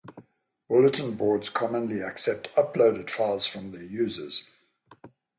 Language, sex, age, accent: English, male, 70-79, England English; Southern African (South Africa, Zimbabwe, Namibia)